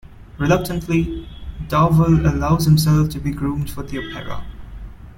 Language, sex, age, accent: English, male, 19-29, India and South Asia (India, Pakistan, Sri Lanka)